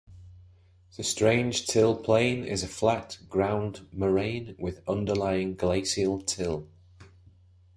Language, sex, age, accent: English, male, 30-39, England English